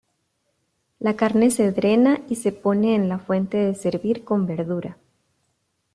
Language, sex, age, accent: Spanish, female, 30-39, América central